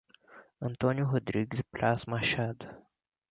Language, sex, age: Portuguese, male, 19-29